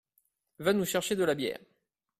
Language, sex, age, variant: French, male, 30-39, Français de métropole